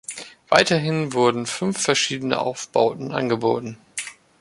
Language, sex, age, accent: German, male, 30-39, Deutschland Deutsch